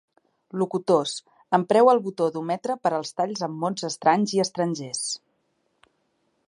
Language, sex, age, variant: Catalan, female, 30-39, Central